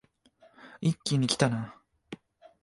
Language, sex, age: Japanese, male, 19-29